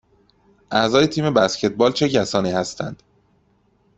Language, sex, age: Persian, male, 19-29